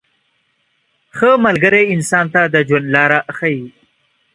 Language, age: Pashto, 19-29